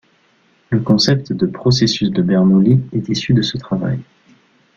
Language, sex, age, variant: French, male, 19-29, Français de métropole